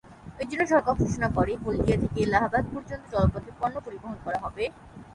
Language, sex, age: Bengali, female, 19-29